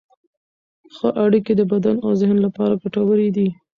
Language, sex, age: Pashto, female, 19-29